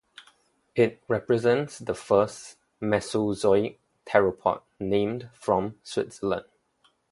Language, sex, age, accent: English, male, 19-29, Singaporean English